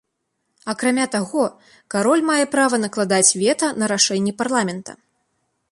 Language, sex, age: Belarusian, female, 19-29